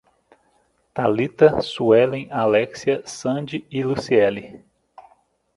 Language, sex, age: Portuguese, male, 30-39